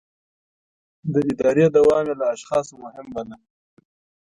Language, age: Pashto, under 19